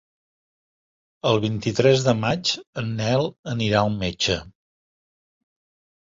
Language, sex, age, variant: Catalan, male, 60-69, Septentrional